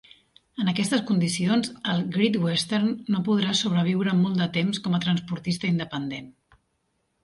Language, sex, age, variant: Catalan, female, 40-49, Central